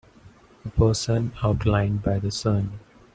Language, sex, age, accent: English, male, 19-29, India and South Asia (India, Pakistan, Sri Lanka)